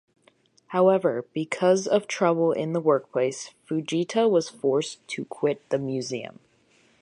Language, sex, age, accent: English, female, under 19, United States English